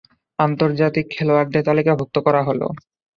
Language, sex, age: Bengali, male, under 19